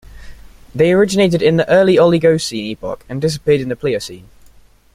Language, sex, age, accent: English, male, under 19, England English